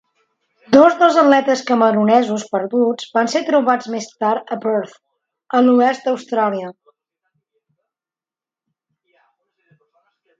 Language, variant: Catalan, Central